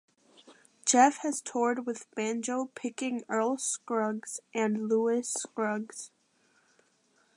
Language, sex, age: English, female, under 19